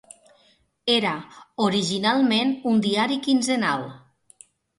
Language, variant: Catalan, Nord-Occidental